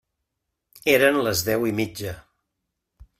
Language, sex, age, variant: Catalan, male, 50-59, Central